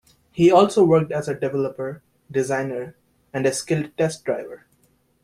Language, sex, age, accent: English, male, 19-29, United States English